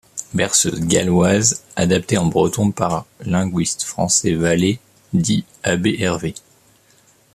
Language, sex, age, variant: French, male, 30-39, Français de métropole